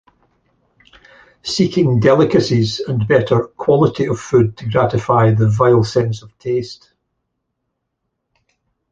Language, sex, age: English, male, 70-79